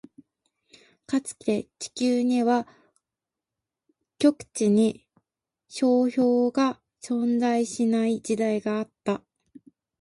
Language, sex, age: Japanese, female, 19-29